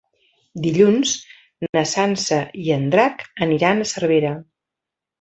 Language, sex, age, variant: Catalan, female, 50-59, Central